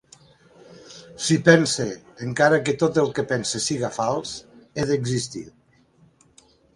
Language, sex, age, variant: Catalan, male, 60-69, Central